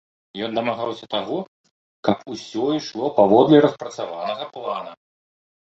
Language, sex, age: Belarusian, male, 30-39